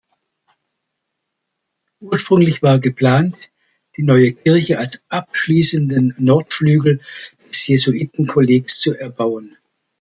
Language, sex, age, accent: German, male, 60-69, Deutschland Deutsch